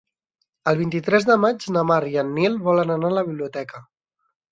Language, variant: Catalan, Central